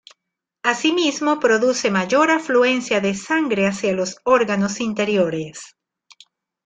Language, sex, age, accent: Spanish, female, 50-59, Caribe: Cuba, Venezuela, Puerto Rico, República Dominicana, Panamá, Colombia caribeña, México caribeño, Costa del golfo de México